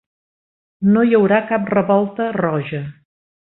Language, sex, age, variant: Catalan, female, 60-69, Central